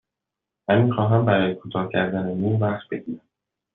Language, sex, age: Persian, male, 19-29